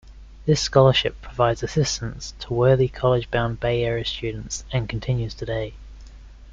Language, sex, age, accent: English, male, 19-29, Australian English